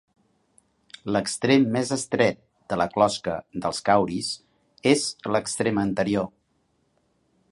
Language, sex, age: Catalan, male, 60-69